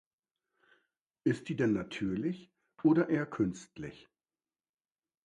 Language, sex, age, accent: German, male, 50-59, Deutschland Deutsch